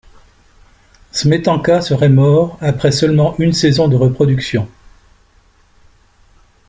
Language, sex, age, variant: French, male, 60-69, Français de métropole